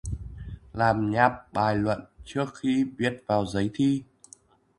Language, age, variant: Vietnamese, 19-29, Hà Nội